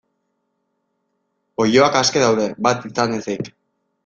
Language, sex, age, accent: Basque, male, 19-29, Erdialdekoa edo Nafarra (Gipuzkoa, Nafarroa)